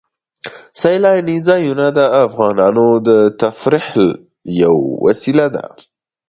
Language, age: Pashto, 19-29